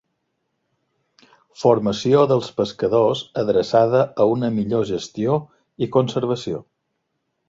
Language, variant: Catalan, Balear